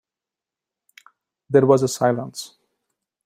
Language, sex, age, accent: English, male, 30-39, India and South Asia (India, Pakistan, Sri Lanka)